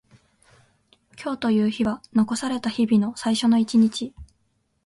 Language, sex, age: Japanese, female, 19-29